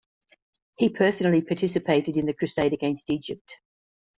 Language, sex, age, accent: English, female, 50-59, Australian English